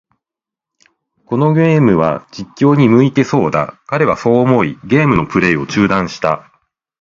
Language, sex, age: Japanese, male, 40-49